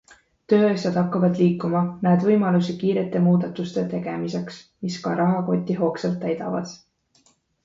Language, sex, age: Estonian, female, 19-29